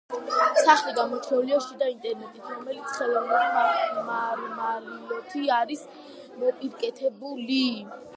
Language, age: Georgian, under 19